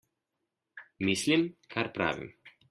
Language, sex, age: Slovenian, male, 19-29